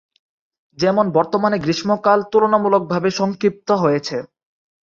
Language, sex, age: Bengali, male, 19-29